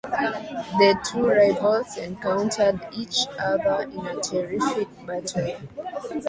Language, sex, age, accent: English, female, 19-29, United States English